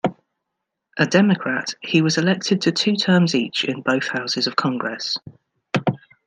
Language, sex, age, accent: English, female, 30-39, England English